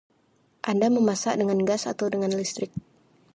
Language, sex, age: Indonesian, female, 19-29